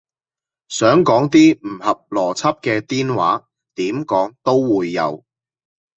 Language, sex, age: Cantonese, male, 40-49